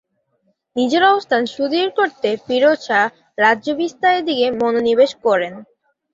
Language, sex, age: Bengali, female, 30-39